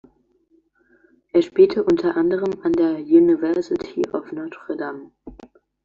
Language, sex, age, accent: German, male, under 19, Deutschland Deutsch